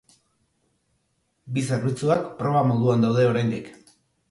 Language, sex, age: Basque, male, 40-49